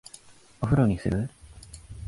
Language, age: Japanese, 19-29